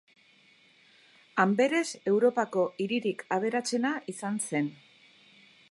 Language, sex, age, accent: Basque, female, 50-59, Erdialdekoa edo Nafarra (Gipuzkoa, Nafarroa)